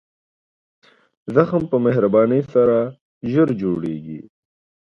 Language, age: Pashto, 19-29